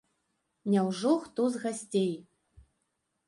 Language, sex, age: Belarusian, female, 40-49